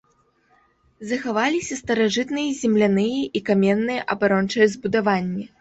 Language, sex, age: Belarusian, female, under 19